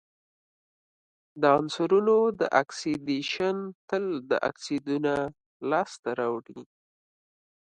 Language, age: Pashto, 30-39